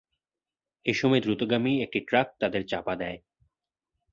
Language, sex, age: Bengali, male, 19-29